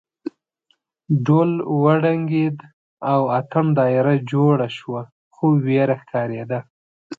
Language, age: Pashto, 19-29